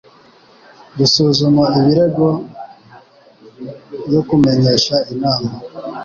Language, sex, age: Kinyarwanda, male, 19-29